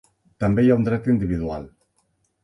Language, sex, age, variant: Catalan, male, 50-59, Central